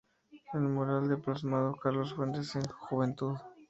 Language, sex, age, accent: Spanish, male, 19-29, México